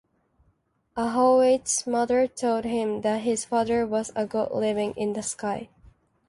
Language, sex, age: English, female, 19-29